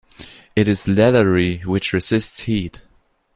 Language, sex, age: English, male, 19-29